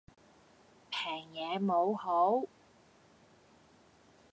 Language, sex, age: Cantonese, female, 30-39